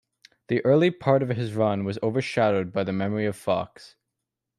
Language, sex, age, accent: English, male, under 19, Canadian English